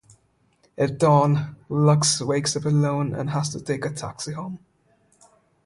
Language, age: English, 19-29